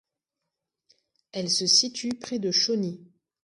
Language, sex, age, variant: French, female, 40-49, Français de métropole